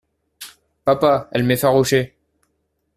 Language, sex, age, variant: French, male, 19-29, Français de métropole